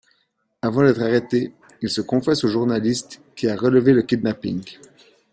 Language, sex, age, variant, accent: French, male, 30-39, Français d'Europe, Français de Suisse